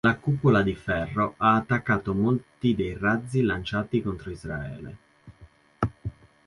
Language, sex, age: Italian, male, 19-29